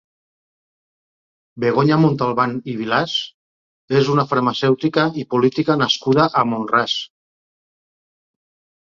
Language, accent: Catalan, valencià